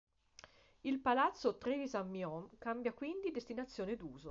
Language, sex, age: Italian, female, 50-59